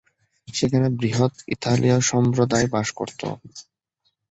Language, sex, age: Bengali, male, 19-29